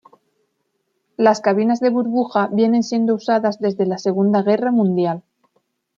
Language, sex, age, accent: Spanish, female, 30-39, España: Sur peninsular (Andalucia, Extremadura, Murcia)